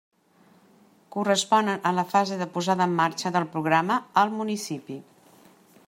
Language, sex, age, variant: Catalan, female, 60-69, Central